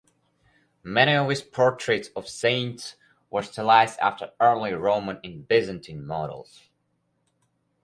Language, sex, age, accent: English, male, under 19, United States English